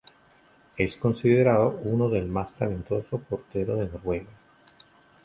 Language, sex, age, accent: Spanish, male, 40-49, Caribe: Cuba, Venezuela, Puerto Rico, República Dominicana, Panamá, Colombia caribeña, México caribeño, Costa del golfo de México